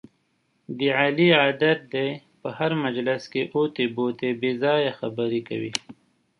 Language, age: Pashto, 30-39